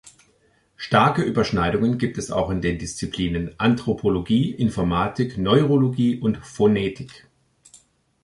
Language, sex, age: German, male, 50-59